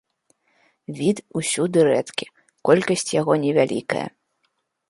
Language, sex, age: Belarusian, female, 30-39